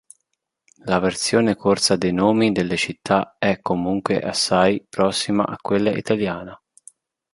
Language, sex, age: Italian, male, 19-29